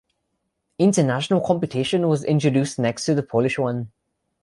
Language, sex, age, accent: English, male, under 19, United States English; England English